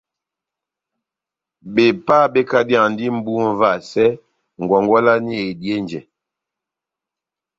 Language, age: Batanga, 60-69